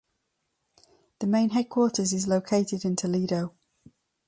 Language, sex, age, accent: English, female, 30-39, England English